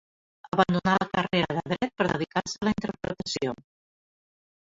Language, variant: Catalan, Nord-Occidental